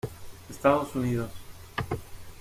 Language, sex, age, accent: Spanish, male, 40-49, España: Sur peninsular (Andalucia, Extremadura, Murcia)